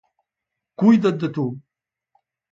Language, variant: Catalan, Central